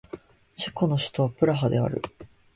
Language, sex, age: Japanese, male, 19-29